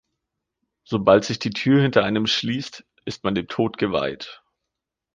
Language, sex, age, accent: German, male, 19-29, Deutschland Deutsch